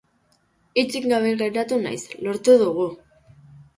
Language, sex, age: Basque, female, under 19